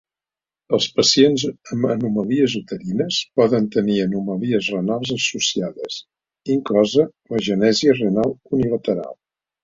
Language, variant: Catalan, Central